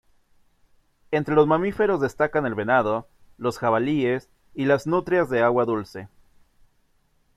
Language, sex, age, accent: Spanish, male, 30-39, México